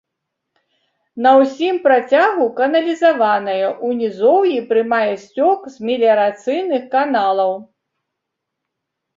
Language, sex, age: Belarusian, female, 60-69